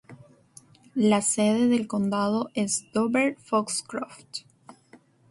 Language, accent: Spanish, Andino-Pacífico: Colombia, Perú, Ecuador, oeste de Bolivia y Venezuela andina